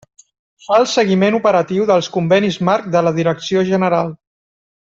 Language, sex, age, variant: Catalan, male, 30-39, Central